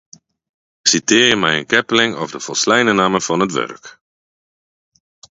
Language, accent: Western Frisian, Wâldfrysk